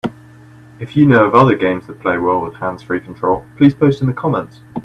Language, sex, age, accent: English, male, 19-29, England English